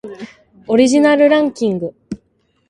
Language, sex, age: Japanese, female, 19-29